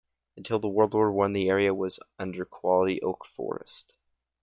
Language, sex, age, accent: English, male, under 19, United States English